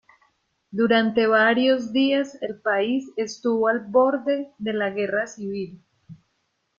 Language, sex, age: Spanish, female, 30-39